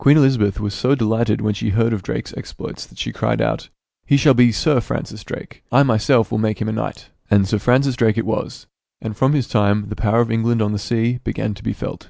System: none